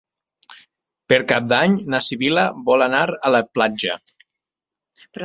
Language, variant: Catalan, Central